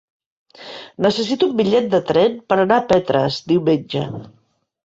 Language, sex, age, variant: Catalan, female, 50-59, Central